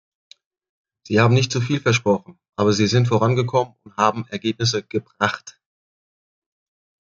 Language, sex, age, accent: German, male, 40-49, Deutschland Deutsch